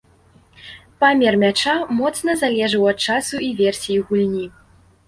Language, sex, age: Belarusian, female, under 19